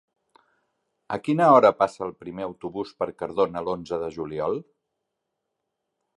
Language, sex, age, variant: Catalan, male, 50-59, Central